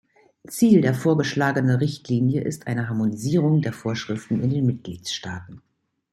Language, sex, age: German, female, 50-59